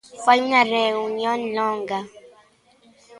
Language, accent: Galician, Normativo (estándar)